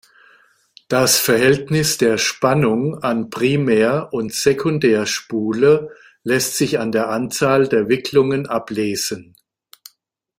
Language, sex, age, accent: German, male, 60-69, Deutschland Deutsch